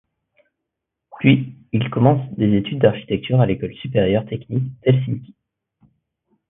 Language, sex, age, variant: French, male, 19-29, Français de métropole